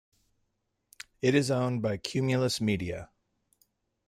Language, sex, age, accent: English, male, 50-59, United States English